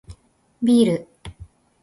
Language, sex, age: Japanese, female, 19-29